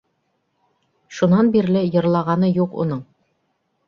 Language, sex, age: Bashkir, female, 30-39